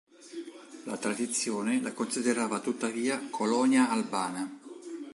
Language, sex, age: Italian, male, 50-59